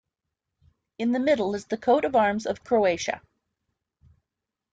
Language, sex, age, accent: English, female, 40-49, Canadian English